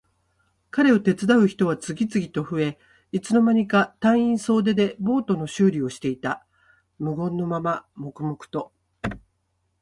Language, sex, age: Japanese, female, 60-69